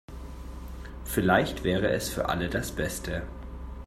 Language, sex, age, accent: German, male, 19-29, Deutschland Deutsch